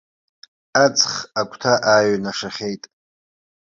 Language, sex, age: Abkhazian, male, 40-49